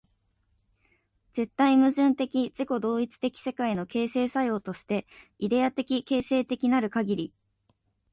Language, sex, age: Japanese, female, 19-29